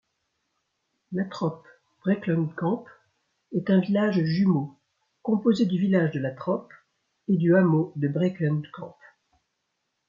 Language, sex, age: French, female, 60-69